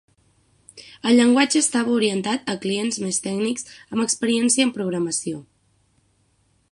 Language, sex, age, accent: Catalan, female, 19-29, central; septentrional